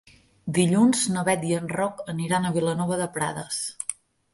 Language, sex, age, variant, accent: Catalan, female, 19-29, Central, Oriental